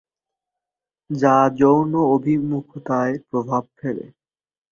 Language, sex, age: Bengali, male, under 19